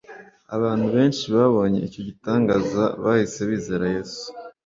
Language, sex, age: Kinyarwanda, female, 19-29